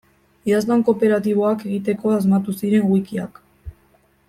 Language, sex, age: Basque, female, 19-29